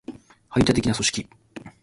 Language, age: Japanese, 30-39